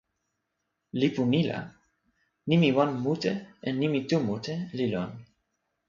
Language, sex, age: Toki Pona, male, 19-29